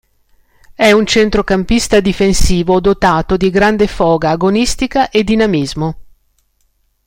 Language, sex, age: Italian, female, 60-69